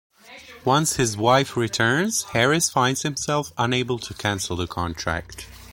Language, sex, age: English, male, 19-29